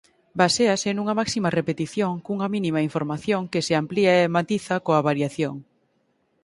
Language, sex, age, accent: Galician, female, 19-29, Oriental (común en zona oriental)